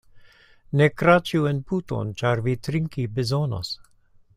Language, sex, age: Esperanto, male, 70-79